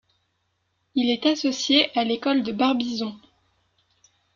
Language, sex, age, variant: French, female, 19-29, Français de métropole